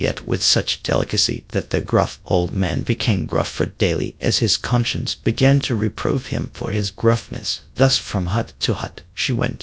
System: TTS, GradTTS